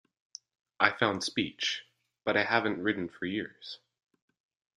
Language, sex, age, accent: English, male, 19-29, Canadian English